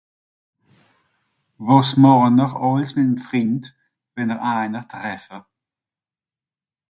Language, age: Swiss German, 40-49